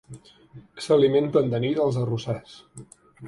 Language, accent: Catalan, central; septentrional